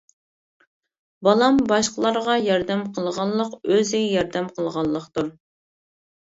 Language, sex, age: Uyghur, female, 19-29